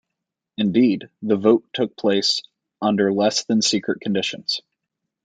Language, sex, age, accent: English, male, 30-39, United States English